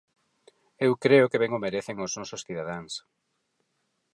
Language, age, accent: Galician, 40-49, Normativo (estándar); Neofalante